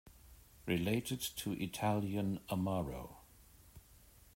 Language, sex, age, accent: English, male, 60-69, England English